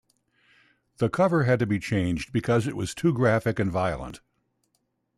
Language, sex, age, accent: English, male, 60-69, United States English